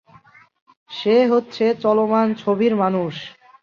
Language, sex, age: Bengali, male, 40-49